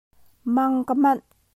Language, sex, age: Hakha Chin, female, 19-29